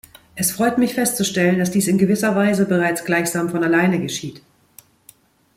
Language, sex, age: German, female, 40-49